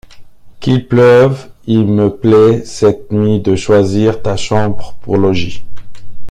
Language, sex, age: French, male, 40-49